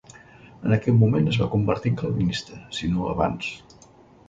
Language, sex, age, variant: Catalan, male, 60-69, Central